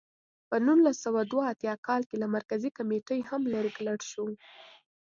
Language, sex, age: Pashto, female, under 19